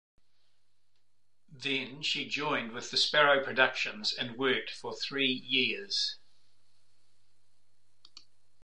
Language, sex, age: English, male, 70-79